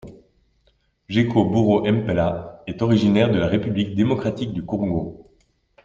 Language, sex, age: French, male, 30-39